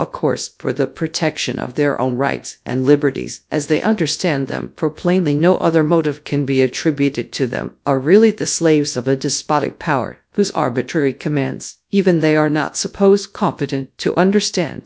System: TTS, GradTTS